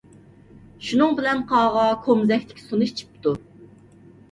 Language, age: Uyghur, 30-39